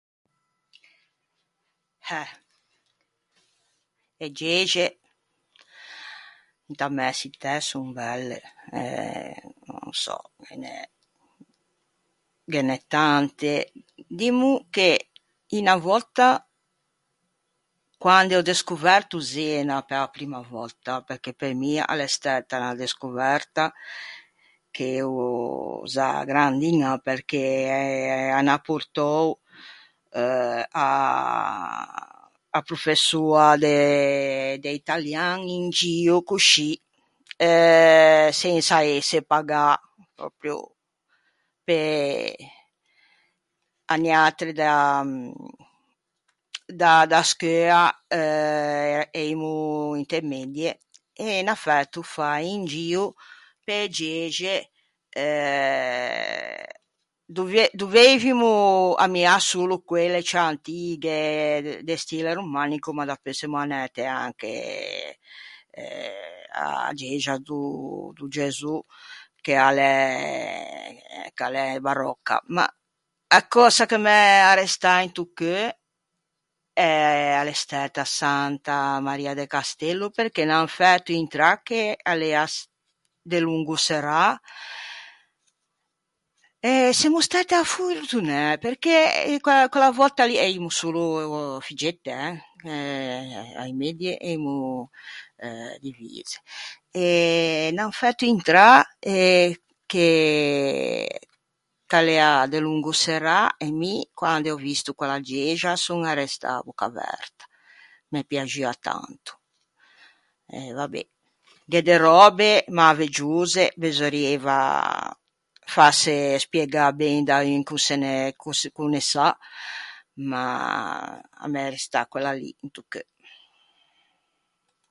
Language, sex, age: Ligurian, female, 60-69